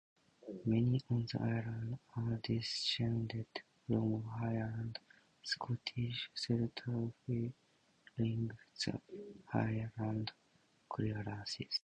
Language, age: English, 19-29